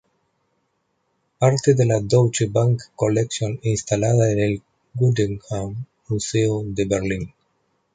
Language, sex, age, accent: Spanish, male, 50-59, Rioplatense: Argentina, Uruguay, este de Bolivia, Paraguay